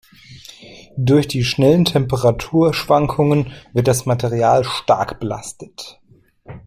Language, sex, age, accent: German, male, 30-39, Deutschland Deutsch